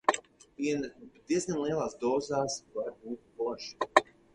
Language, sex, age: Latvian, male, 30-39